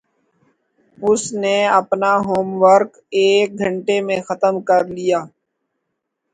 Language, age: Urdu, 40-49